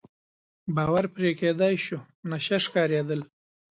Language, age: Pashto, 30-39